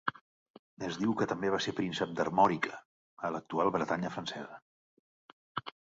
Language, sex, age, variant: Catalan, male, 50-59, Central